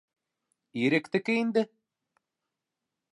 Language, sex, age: Bashkir, male, 19-29